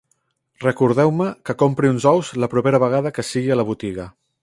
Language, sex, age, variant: Catalan, male, 30-39, Central